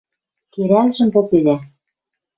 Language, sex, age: Western Mari, female, 50-59